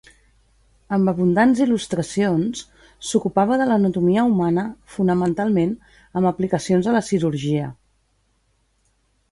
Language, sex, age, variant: Catalan, female, 40-49, Central